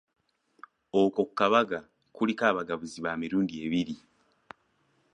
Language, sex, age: Ganda, male, 19-29